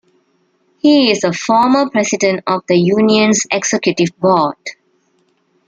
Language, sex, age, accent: English, female, 30-39, Malaysian English